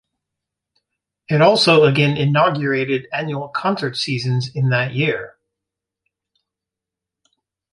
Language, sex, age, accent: English, male, 50-59, United States English